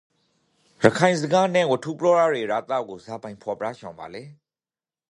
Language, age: Rakhine, 30-39